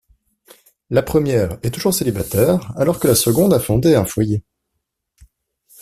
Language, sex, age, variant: French, male, 19-29, Français de métropole